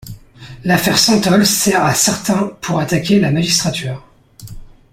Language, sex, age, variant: French, male, 19-29, Français de métropole